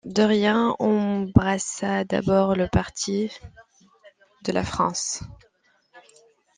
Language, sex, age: French, female, 19-29